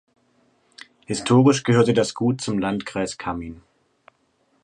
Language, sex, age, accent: German, male, 19-29, Deutschland Deutsch; Süddeutsch